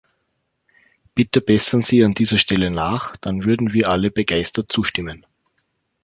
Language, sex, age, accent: German, male, 30-39, Österreichisches Deutsch